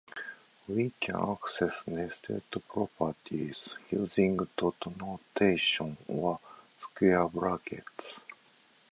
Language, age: English, 50-59